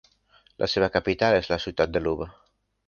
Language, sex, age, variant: Catalan, male, under 19, Central